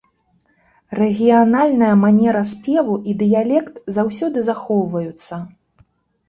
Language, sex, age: Belarusian, female, 40-49